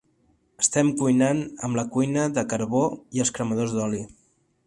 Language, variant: Catalan, Central